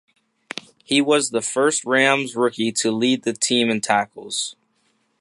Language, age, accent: English, under 19, United States English